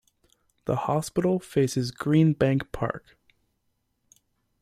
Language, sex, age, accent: English, male, under 19, Canadian English